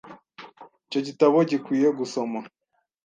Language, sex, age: Kinyarwanda, male, 19-29